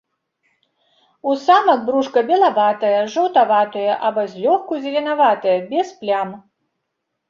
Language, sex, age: Belarusian, female, 60-69